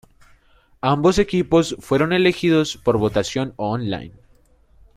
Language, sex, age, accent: Spanish, male, 19-29, Caribe: Cuba, Venezuela, Puerto Rico, República Dominicana, Panamá, Colombia caribeña, México caribeño, Costa del golfo de México